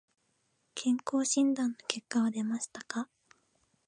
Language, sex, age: Japanese, female, under 19